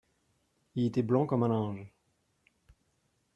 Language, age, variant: French, 30-39, Français de métropole